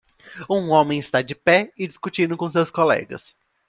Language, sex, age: Portuguese, male, 19-29